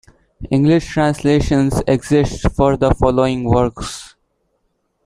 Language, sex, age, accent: English, male, 19-29, India and South Asia (India, Pakistan, Sri Lanka)